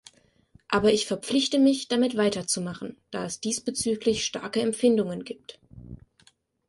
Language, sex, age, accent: German, female, 19-29, Deutschland Deutsch